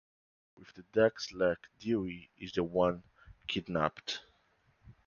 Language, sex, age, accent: English, male, 19-29, United States English